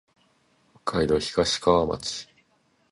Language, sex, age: Japanese, male, 19-29